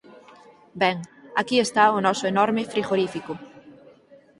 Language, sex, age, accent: Galician, female, 19-29, Atlántico (seseo e gheada)